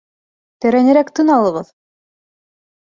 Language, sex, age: Bashkir, female, 19-29